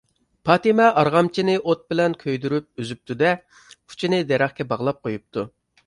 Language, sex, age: Uyghur, male, 30-39